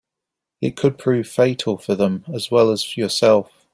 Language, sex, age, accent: English, male, 30-39, England English